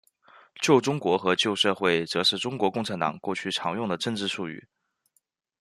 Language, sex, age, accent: Chinese, male, 19-29, 出生地：湖北省